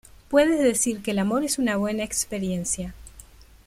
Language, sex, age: Spanish, female, 19-29